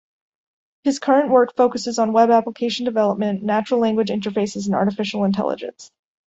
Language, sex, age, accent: English, female, 19-29, United States English